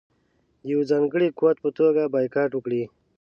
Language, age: Pashto, 30-39